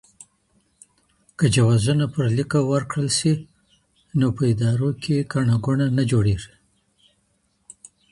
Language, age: Pashto, 50-59